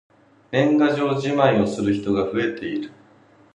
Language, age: Japanese, 50-59